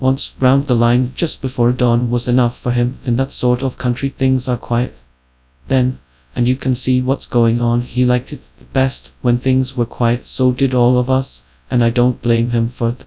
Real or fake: fake